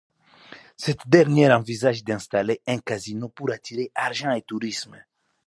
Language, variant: French, Français d'Afrique subsaharienne et des îles africaines